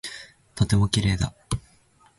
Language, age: Japanese, 19-29